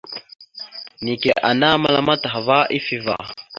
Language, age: Mada (Cameroon), 19-29